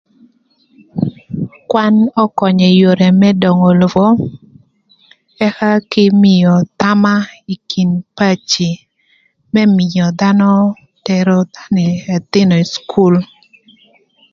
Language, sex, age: Thur, female, 30-39